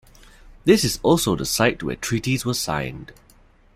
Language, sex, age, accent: English, male, 30-39, Singaporean English